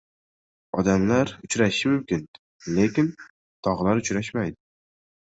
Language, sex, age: Uzbek, male, 19-29